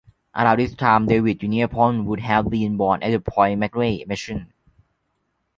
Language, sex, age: English, male, under 19